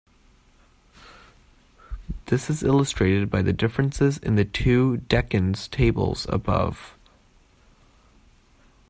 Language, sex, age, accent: English, male, under 19, United States English